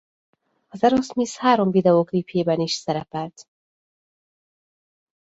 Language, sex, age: Hungarian, female, 30-39